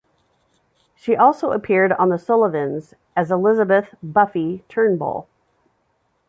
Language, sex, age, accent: English, female, 50-59, United States English